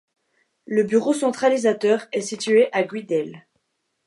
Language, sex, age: French, female, 19-29